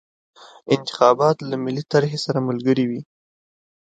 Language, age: Pashto, 19-29